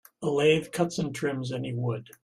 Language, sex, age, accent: English, male, 70-79, United States English